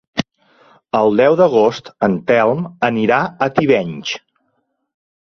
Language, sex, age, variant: Catalan, male, 40-49, Central